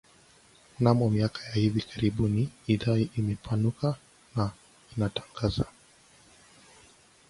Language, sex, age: Swahili, male, 19-29